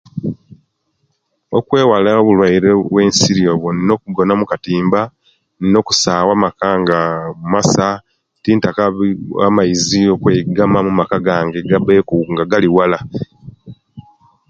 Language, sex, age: Kenyi, male, 50-59